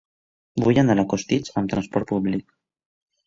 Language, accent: Catalan, valencià